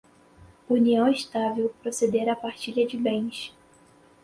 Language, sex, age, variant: Portuguese, female, 19-29, Portuguese (Brasil)